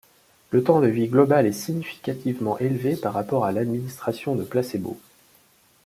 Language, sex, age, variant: French, male, 30-39, Français de métropole